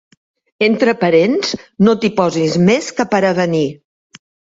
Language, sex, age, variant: Catalan, female, 70-79, Central